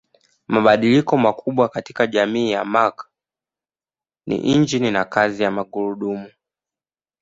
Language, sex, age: Swahili, male, 19-29